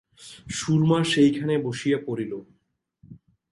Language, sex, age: Bengali, male, 19-29